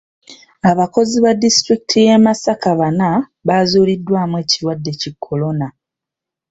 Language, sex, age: Ganda, female, 19-29